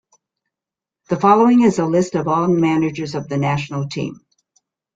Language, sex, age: English, female, 70-79